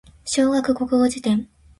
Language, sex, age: Japanese, female, 19-29